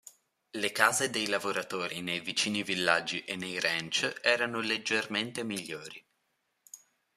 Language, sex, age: Italian, male, under 19